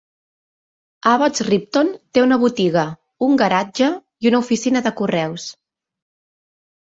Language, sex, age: Catalan, female, 30-39